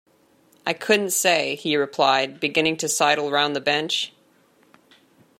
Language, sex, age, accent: English, female, 19-29, Canadian English